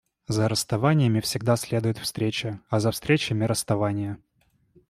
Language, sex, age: Russian, male, 19-29